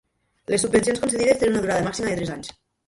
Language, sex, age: Catalan, female, 19-29